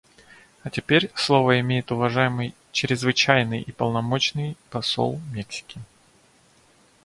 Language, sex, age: Russian, male, 30-39